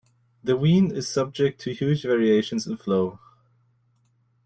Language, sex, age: English, male, 19-29